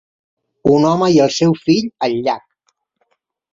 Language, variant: Catalan, Central